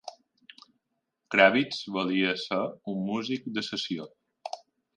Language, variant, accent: Catalan, Balear, mallorquí